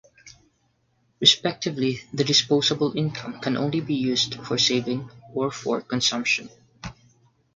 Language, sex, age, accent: English, male, 19-29, United States English; Filipino